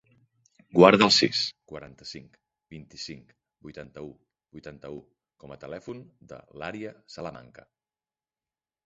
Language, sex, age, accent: Catalan, male, 30-39, central; nord-occidental; septentrional